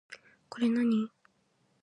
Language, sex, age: Japanese, female, 19-29